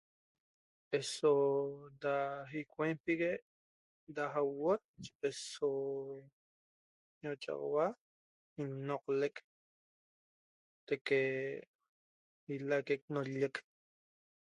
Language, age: Toba, 30-39